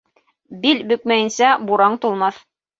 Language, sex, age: Bashkir, female, 40-49